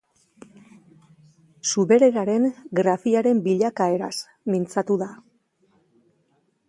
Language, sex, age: Basque, female, 50-59